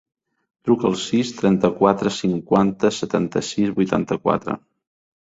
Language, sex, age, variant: Catalan, male, 50-59, Central